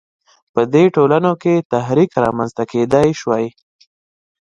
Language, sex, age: Pashto, male, 19-29